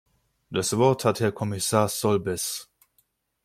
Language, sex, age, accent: German, male, 19-29, Deutschland Deutsch